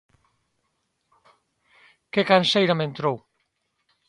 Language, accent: Galician, Central (gheada); Normativo (estándar)